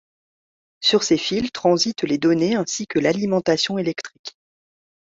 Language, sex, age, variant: French, female, 40-49, Français de métropole